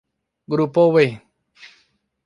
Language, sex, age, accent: Spanish, male, 19-29, Andino-Pacífico: Colombia, Perú, Ecuador, oeste de Bolivia y Venezuela andina